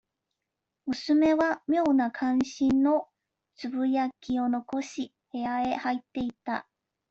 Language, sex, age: Japanese, female, 19-29